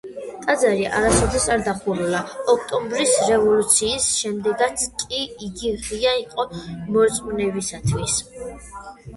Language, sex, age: Georgian, female, 19-29